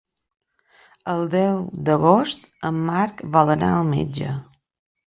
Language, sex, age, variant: Catalan, female, 50-59, Balear